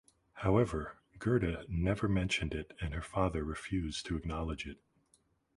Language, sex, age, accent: English, male, 40-49, United States English